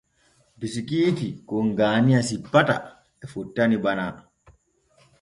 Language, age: Borgu Fulfulde, 30-39